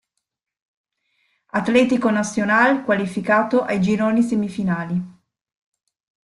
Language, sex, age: Italian, female, 40-49